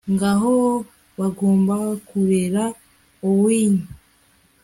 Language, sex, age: Kinyarwanda, female, 19-29